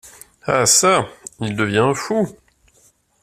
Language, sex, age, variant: French, male, 30-39, Français de métropole